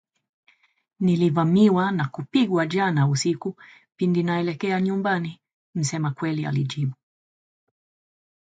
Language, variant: Swahili, Kiswahili Sanifu (EA)